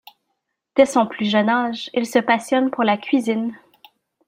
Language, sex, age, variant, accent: French, female, 19-29, Français d'Amérique du Nord, Français du Canada